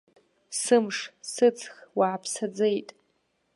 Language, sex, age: Abkhazian, female, under 19